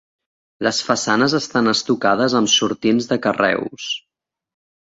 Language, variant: Catalan, Central